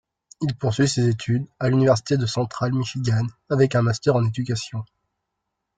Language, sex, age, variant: French, male, 19-29, Français de métropole